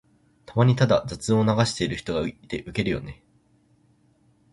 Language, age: Japanese, 19-29